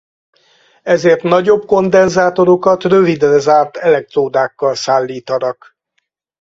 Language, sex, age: Hungarian, male, 60-69